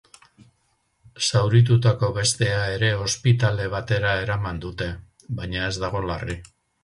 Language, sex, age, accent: Basque, male, 70-79, Mendebalekoa (Araba, Bizkaia, Gipuzkoako mendebaleko herri batzuk)